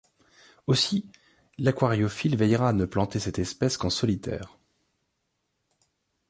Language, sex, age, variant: French, male, 30-39, Français de métropole